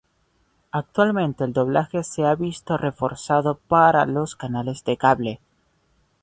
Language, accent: Spanish, Caribe: Cuba, Venezuela, Puerto Rico, República Dominicana, Panamá, Colombia caribeña, México caribeño, Costa del golfo de México